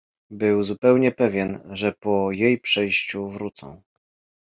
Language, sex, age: Polish, male, 30-39